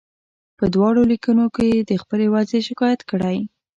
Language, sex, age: Pashto, female, under 19